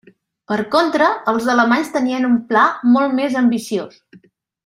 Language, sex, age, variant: Catalan, female, 40-49, Central